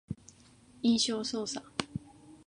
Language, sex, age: Japanese, female, 19-29